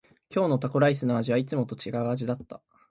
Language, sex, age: Japanese, male, 19-29